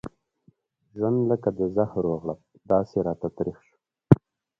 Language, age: Pashto, 19-29